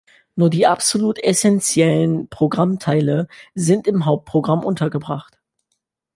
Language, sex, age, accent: German, male, 19-29, Deutschland Deutsch